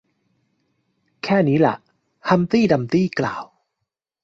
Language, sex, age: Thai, male, 30-39